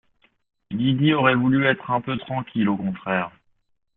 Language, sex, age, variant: French, male, 30-39, Français de métropole